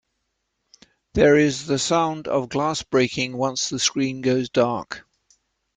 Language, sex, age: English, male, 70-79